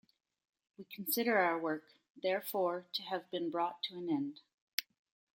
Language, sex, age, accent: English, female, 50-59, Canadian English